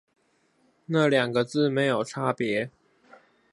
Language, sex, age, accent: Chinese, male, 19-29, 出生地：臺北市; 出生地：新北市